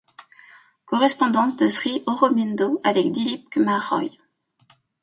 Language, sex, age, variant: French, female, 19-29, Français de métropole